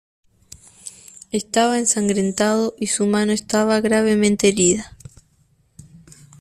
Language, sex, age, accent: Spanish, female, 19-29, Rioplatense: Argentina, Uruguay, este de Bolivia, Paraguay